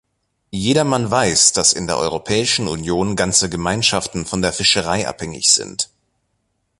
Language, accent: German, Deutschland Deutsch